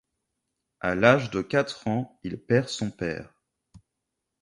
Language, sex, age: French, male, 30-39